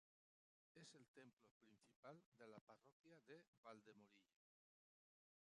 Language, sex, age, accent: Spanish, male, 70-79, España: Centro-Sur peninsular (Madrid, Toledo, Castilla-La Mancha)